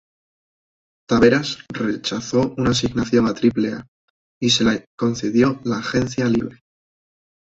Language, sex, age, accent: Spanish, male, 19-29, España: Norte peninsular (Asturias, Castilla y León, Cantabria, País Vasco, Navarra, Aragón, La Rioja, Guadalajara, Cuenca)